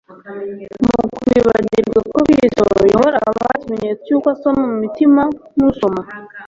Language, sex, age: Kinyarwanda, female, under 19